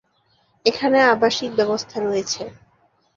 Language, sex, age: Bengali, female, 19-29